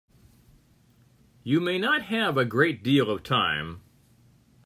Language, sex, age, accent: English, male, 60-69, United States English